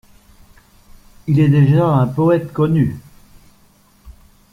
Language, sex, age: French, male, 60-69